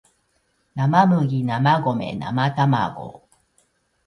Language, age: Japanese, 60-69